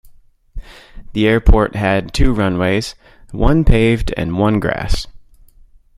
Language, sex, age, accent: English, male, 30-39, United States English